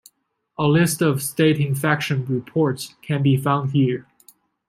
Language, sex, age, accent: English, male, 19-29, Hong Kong English